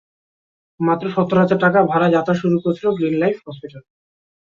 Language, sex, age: Bengali, male, 19-29